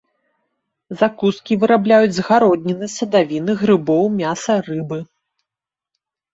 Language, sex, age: Belarusian, female, 30-39